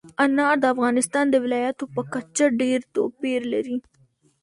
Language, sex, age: Pashto, female, under 19